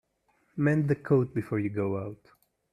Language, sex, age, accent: English, male, 19-29, United States English